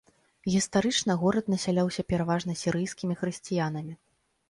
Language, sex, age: Belarusian, female, 30-39